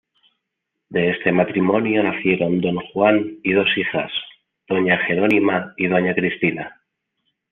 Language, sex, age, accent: Spanish, male, 30-39, España: Centro-Sur peninsular (Madrid, Toledo, Castilla-La Mancha)